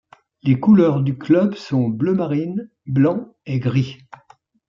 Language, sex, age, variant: French, male, 70-79, Français de métropole